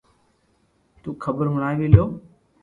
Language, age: Loarki, under 19